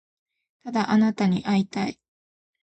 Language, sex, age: Japanese, female, 19-29